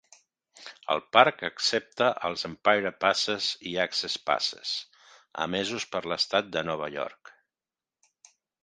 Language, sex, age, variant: Catalan, male, 50-59, Central